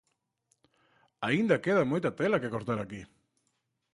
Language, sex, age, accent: Galician, male, 30-39, Oriental (común en zona oriental)